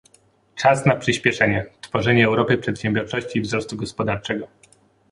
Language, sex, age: Polish, male, 19-29